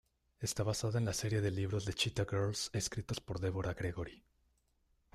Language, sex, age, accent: Spanish, male, 19-29, México